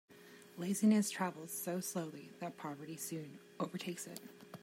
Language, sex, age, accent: English, female, 30-39, United States English